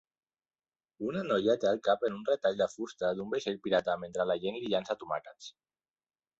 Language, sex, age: Catalan, male, 40-49